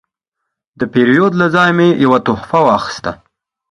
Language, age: Pashto, 19-29